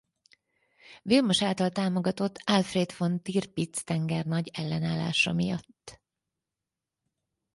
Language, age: Hungarian, 50-59